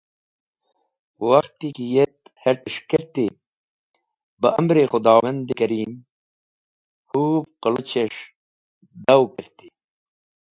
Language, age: Wakhi, 70-79